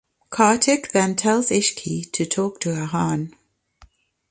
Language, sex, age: English, female, 50-59